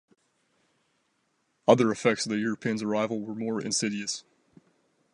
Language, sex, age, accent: English, male, 19-29, United States English